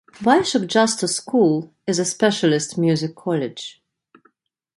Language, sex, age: English, female, 50-59